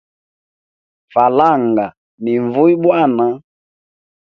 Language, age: Hemba, 19-29